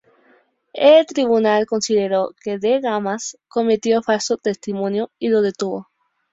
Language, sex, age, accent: Spanish, female, 19-29, México